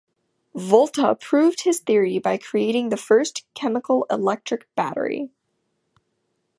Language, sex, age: English, female, 19-29